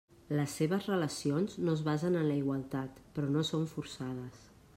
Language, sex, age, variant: Catalan, female, 40-49, Central